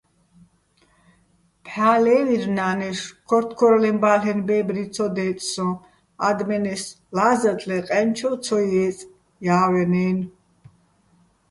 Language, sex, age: Bats, female, 70-79